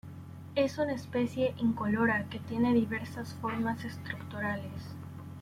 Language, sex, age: Spanish, female, 19-29